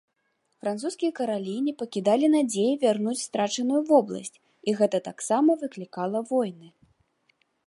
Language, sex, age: Belarusian, female, 30-39